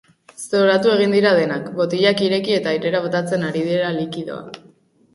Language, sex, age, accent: Basque, female, under 19, Mendebalekoa (Araba, Bizkaia, Gipuzkoako mendebaleko herri batzuk)